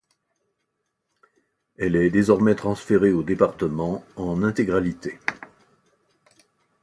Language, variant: French, Français de métropole